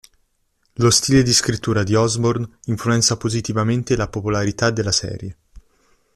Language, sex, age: Italian, male, under 19